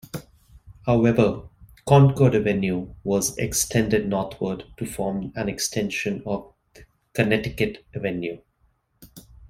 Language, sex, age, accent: English, male, 30-39, India and South Asia (India, Pakistan, Sri Lanka)